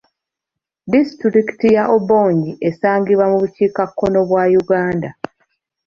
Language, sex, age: Ganda, female, 30-39